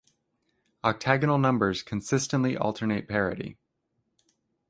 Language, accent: English, United States English